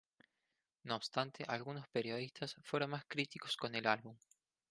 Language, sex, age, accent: Spanish, male, 19-29, Rioplatense: Argentina, Uruguay, este de Bolivia, Paraguay